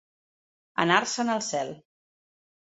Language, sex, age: Catalan, female, 40-49